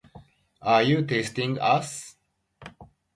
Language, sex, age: Japanese, male, 40-49